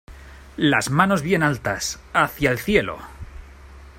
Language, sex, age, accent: Spanish, male, 30-39, España: Norte peninsular (Asturias, Castilla y León, Cantabria, País Vasco, Navarra, Aragón, La Rioja, Guadalajara, Cuenca)